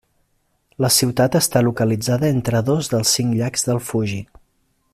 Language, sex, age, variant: Catalan, male, 30-39, Central